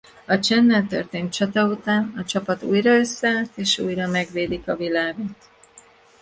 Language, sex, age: Hungarian, female, 50-59